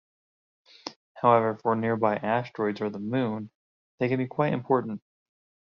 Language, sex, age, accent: English, male, 30-39, United States English